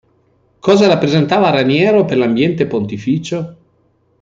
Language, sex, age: Italian, male, 60-69